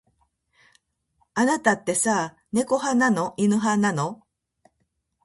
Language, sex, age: Japanese, female, 50-59